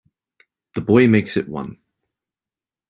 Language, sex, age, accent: English, male, 19-29, England English